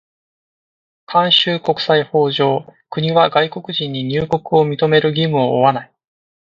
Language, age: Japanese, 19-29